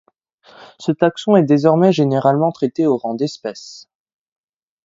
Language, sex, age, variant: French, male, under 19, Français de métropole